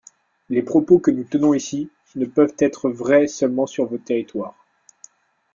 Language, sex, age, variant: French, male, 19-29, Français de métropole